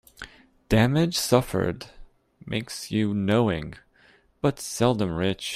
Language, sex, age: English, male, 30-39